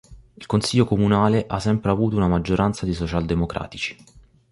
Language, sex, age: Italian, male, 19-29